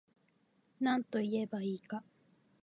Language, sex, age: Japanese, female, 19-29